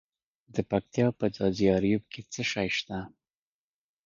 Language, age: Pashto, 30-39